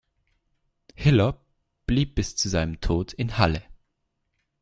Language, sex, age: German, male, under 19